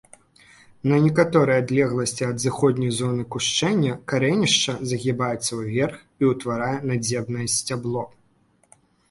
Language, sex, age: Belarusian, male, 19-29